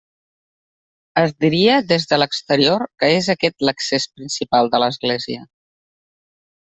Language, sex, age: Catalan, female, 40-49